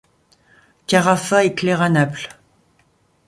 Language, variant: French, Français de métropole